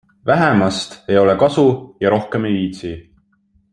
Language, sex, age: Estonian, male, 19-29